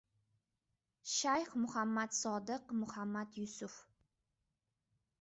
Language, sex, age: Uzbek, female, under 19